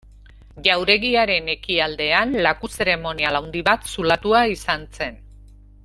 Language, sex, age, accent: Basque, female, 50-59, Mendebalekoa (Araba, Bizkaia, Gipuzkoako mendebaleko herri batzuk)